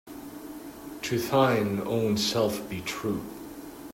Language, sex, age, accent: English, male, 40-49, United States English